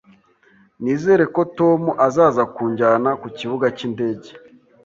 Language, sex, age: Kinyarwanda, male, 19-29